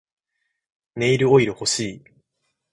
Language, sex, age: Japanese, male, 19-29